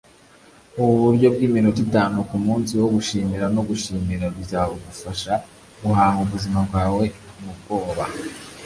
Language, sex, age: Kinyarwanda, male, 19-29